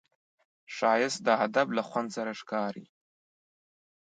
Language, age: Pashto, 19-29